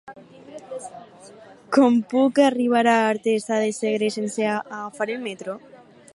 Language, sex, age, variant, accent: Catalan, female, under 19, Alacantí, valencià